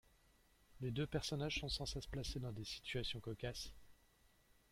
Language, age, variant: French, 30-39, Français de métropole